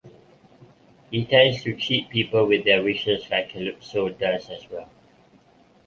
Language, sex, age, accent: English, male, 30-39, Malaysian English